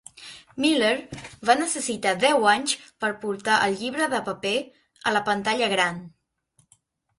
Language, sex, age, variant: Catalan, female, under 19, Central